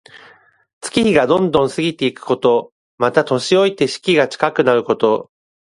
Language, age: Japanese, 40-49